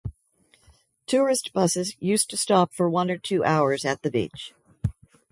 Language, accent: English, United States English